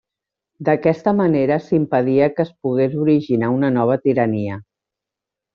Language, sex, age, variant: Catalan, female, 50-59, Central